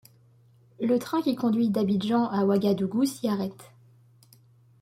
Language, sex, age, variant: French, female, 19-29, Français de métropole